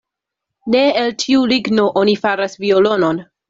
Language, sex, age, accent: Esperanto, female, 19-29, Internacia